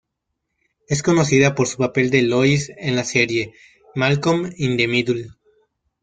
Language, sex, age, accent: Spanish, male, 19-29, México